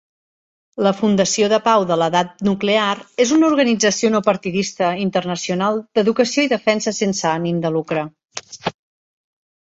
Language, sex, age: Catalan, female, 40-49